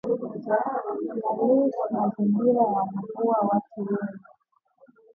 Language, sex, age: Swahili, female, 19-29